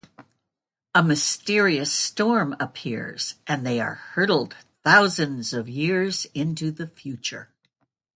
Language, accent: English, United States English